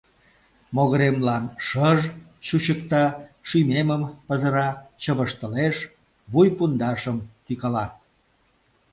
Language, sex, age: Mari, male, 60-69